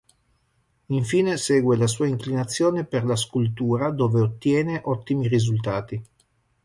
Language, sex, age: Italian, male, 50-59